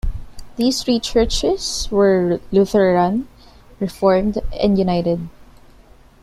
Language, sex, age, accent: English, female, 19-29, Filipino